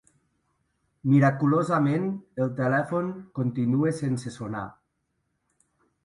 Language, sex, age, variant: Catalan, male, 30-39, Nord-Occidental